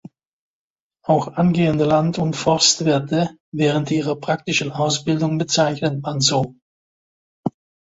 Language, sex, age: German, male, 70-79